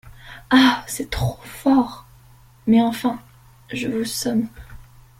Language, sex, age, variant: French, female, under 19, Français de métropole